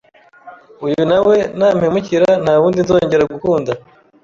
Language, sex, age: Kinyarwanda, male, 19-29